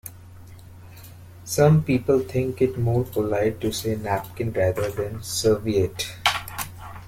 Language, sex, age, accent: English, male, 19-29, India and South Asia (India, Pakistan, Sri Lanka)